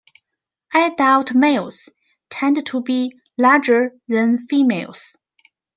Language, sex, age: English, female, 30-39